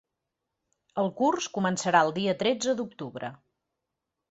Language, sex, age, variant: Catalan, female, 40-49, Central